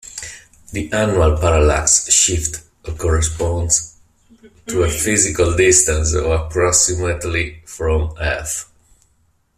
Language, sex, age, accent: English, male, 50-59, England English